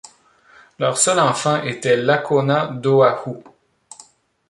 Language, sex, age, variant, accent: French, male, 30-39, Français d'Amérique du Nord, Français du Canada